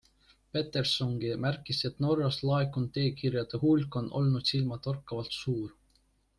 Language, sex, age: Estonian, male, 19-29